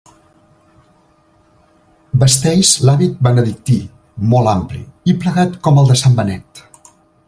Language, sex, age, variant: Catalan, male, 60-69, Central